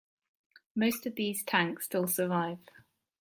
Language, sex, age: English, female, 30-39